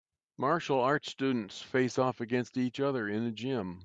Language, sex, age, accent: English, male, 70-79, United States English